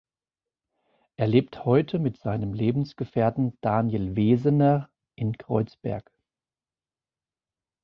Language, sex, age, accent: German, male, 50-59, Deutschland Deutsch